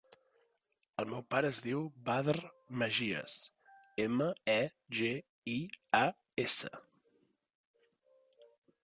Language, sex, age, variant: Catalan, male, 30-39, Central